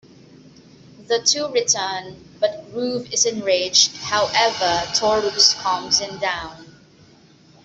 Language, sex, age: English, female, 19-29